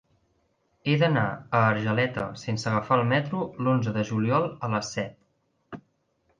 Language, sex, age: Catalan, male, 19-29